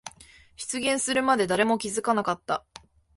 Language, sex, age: Japanese, female, 19-29